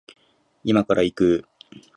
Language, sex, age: Japanese, male, 19-29